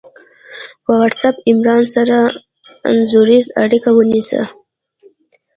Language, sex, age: Pashto, female, under 19